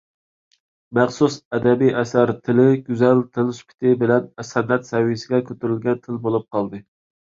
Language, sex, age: Uyghur, male, 19-29